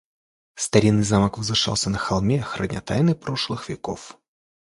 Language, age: Russian, 19-29